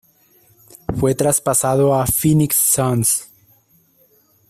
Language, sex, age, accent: Spanish, male, 19-29, Andino-Pacífico: Colombia, Perú, Ecuador, oeste de Bolivia y Venezuela andina